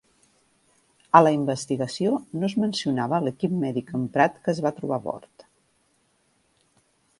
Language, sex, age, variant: Catalan, female, 40-49, Central